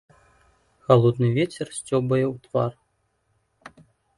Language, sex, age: Belarusian, male, 30-39